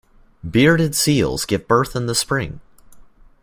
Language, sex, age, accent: English, male, 19-29, United States English